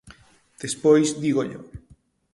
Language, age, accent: Galician, 30-39, Neofalante